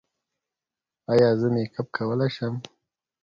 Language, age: Pashto, under 19